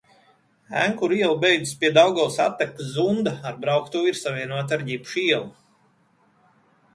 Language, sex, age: Latvian, male, 30-39